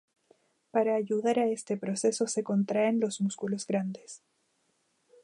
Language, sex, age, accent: Spanish, female, 19-29, Chileno: Chile, Cuyo